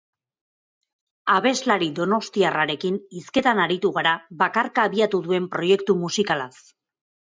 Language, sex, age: Basque, female, 30-39